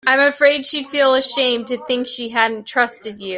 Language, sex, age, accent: English, female, 30-39, United States English